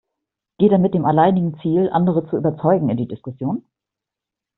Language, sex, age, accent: German, female, 50-59, Deutschland Deutsch